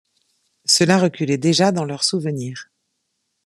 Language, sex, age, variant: French, female, 40-49, Français de métropole